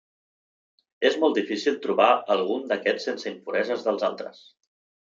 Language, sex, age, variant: Catalan, male, 19-29, Central